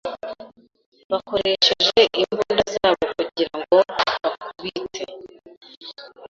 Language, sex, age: Kinyarwanda, female, 19-29